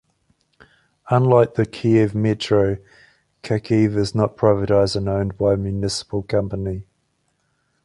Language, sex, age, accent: English, male, 40-49, New Zealand English